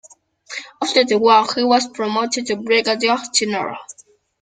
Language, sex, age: English, male, under 19